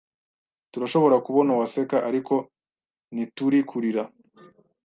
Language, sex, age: Kinyarwanda, male, 19-29